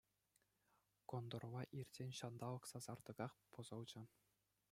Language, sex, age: Chuvash, male, under 19